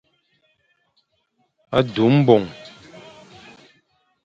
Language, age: Fang, 40-49